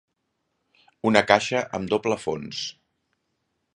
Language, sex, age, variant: Catalan, male, 50-59, Central